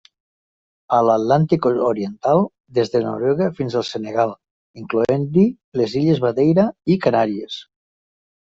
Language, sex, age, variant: Catalan, male, 50-59, Nord-Occidental